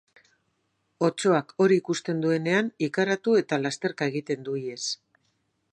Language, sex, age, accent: Basque, female, 60-69, Mendebalekoa (Araba, Bizkaia, Gipuzkoako mendebaleko herri batzuk)